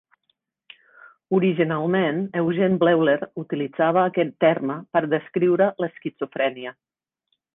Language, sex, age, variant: Catalan, female, 50-59, Central